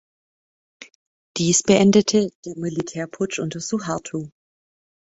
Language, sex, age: German, female, 30-39